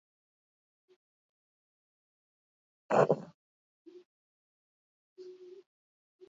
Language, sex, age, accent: Basque, female, 40-49, Mendebalekoa (Araba, Bizkaia, Gipuzkoako mendebaleko herri batzuk)